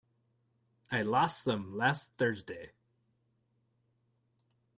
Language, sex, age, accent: English, male, 19-29, United States English